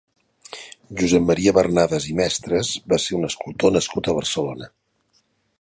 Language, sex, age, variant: Catalan, male, 50-59, Central